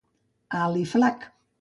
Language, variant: Catalan, Central